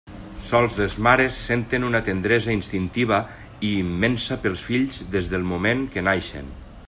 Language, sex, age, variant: Catalan, male, 40-49, Nord-Occidental